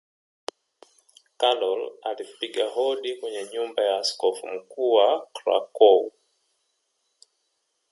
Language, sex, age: Swahili, male, 30-39